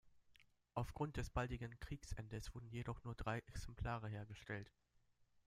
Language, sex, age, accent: German, male, under 19, Deutschland Deutsch